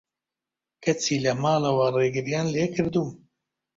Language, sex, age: Central Kurdish, male, 30-39